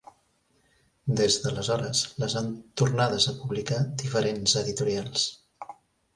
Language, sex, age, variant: Catalan, male, 40-49, Central